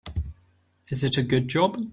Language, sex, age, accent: English, male, 19-29, England English